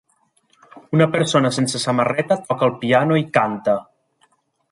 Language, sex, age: Catalan, male, 40-49